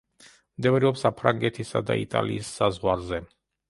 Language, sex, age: Georgian, male, 50-59